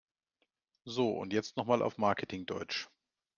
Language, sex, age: German, male, 30-39